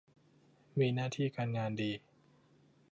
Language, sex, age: Thai, male, under 19